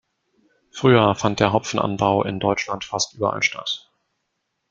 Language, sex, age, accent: German, male, 19-29, Deutschland Deutsch